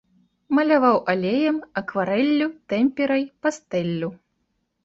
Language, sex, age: Belarusian, female, 19-29